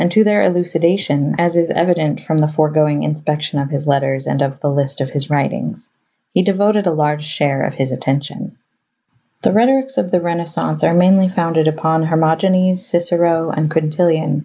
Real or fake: real